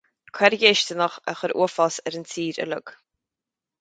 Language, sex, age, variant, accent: Irish, female, 30-39, Gaeilge Chonnacht, Cainteoir dúchais, Gaeltacht